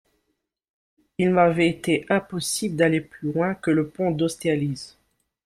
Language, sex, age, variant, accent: French, male, 19-29, Français des départements et régions d'outre-mer, Français de La Réunion